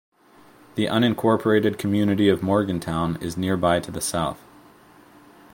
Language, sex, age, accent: English, male, 30-39, United States English